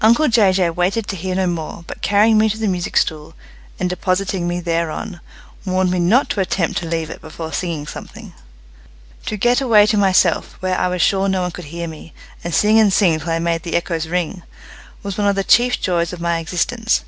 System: none